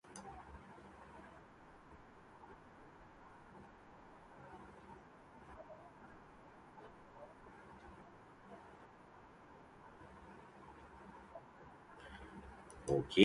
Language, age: English, 50-59